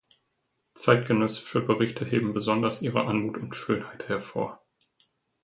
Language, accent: German, Deutschland Deutsch